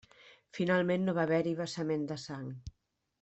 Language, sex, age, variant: Catalan, female, 50-59, Central